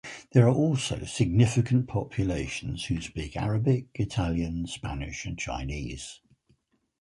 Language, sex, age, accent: English, male, 70-79, England English